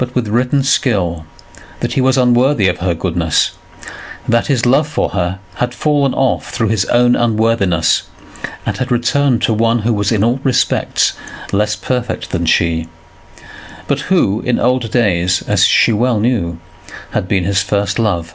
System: none